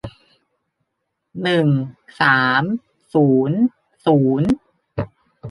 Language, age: Thai, 19-29